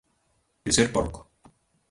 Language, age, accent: Galician, 19-29, Central (gheada)